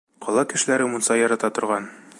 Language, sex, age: Bashkir, male, 19-29